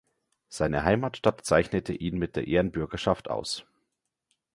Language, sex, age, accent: German, male, 19-29, Deutschland Deutsch